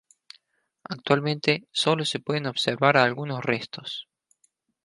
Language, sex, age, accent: Spanish, male, 19-29, Rioplatense: Argentina, Uruguay, este de Bolivia, Paraguay